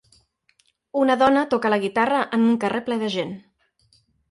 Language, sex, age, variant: Catalan, male, 30-39, Central